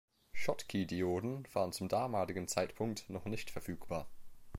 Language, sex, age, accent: German, male, under 19, Deutschland Deutsch